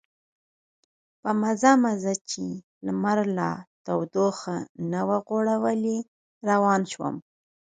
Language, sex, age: Pashto, female, 30-39